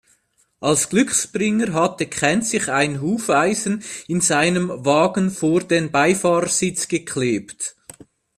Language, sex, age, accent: German, male, 40-49, Schweizerdeutsch